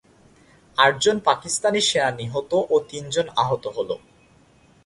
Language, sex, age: Bengali, male, under 19